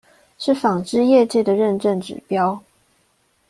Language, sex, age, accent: Chinese, female, 19-29, 出生地：宜蘭縣